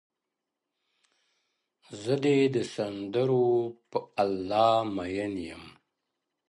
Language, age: Pashto, 50-59